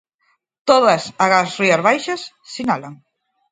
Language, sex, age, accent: Galician, female, 30-39, Normativo (estándar)